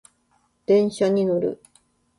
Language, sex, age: Japanese, female, 50-59